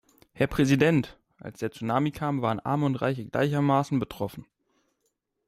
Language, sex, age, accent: German, male, 19-29, Deutschland Deutsch